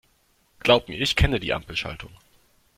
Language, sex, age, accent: German, male, 19-29, Deutschland Deutsch